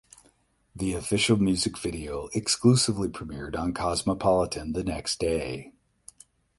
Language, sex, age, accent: English, male, 40-49, United States English; Midwestern